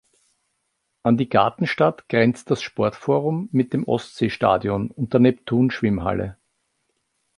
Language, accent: German, Österreichisches Deutsch